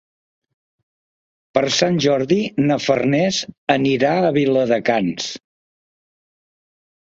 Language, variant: Catalan, Central